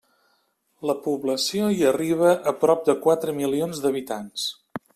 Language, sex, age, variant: Catalan, male, 50-59, Central